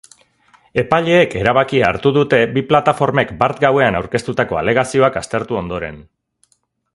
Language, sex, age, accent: Basque, male, 40-49, Mendebalekoa (Araba, Bizkaia, Gipuzkoako mendebaleko herri batzuk)